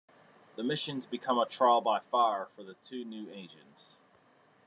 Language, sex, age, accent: English, male, 19-29, United States English